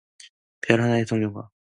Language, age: Korean, 19-29